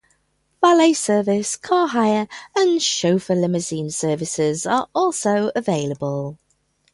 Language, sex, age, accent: English, female, 50-59, England English